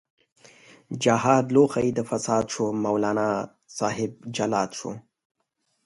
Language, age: Pashto, 19-29